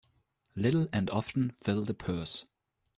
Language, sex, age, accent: English, male, 19-29, United States English